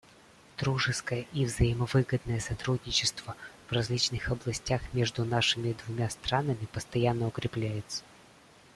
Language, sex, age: Russian, male, 19-29